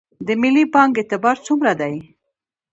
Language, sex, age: Pashto, female, 19-29